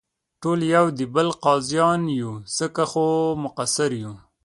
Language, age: Pashto, 19-29